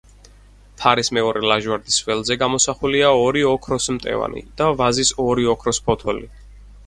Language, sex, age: Georgian, male, 19-29